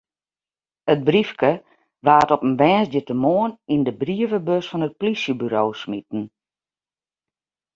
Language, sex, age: Western Frisian, female, 50-59